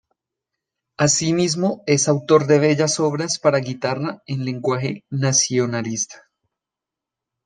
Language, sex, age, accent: Spanish, male, 30-39, Andino-Pacífico: Colombia, Perú, Ecuador, oeste de Bolivia y Venezuela andina